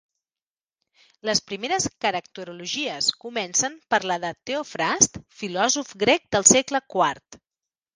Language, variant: Catalan, Central